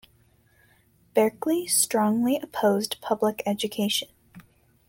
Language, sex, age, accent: English, female, under 19, United States English